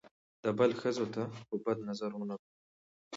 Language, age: Pashto, 19-29